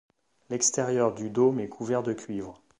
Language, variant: French, Français de métropole